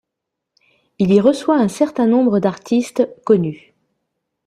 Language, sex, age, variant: French, female, 50-59, Français de métropole